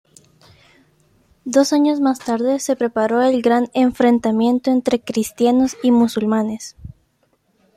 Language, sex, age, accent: Spanish, female, under 19, América central